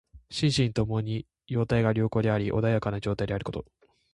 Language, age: Japanese, 19-29